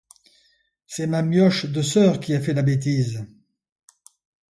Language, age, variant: French, 70-79, Français de métropole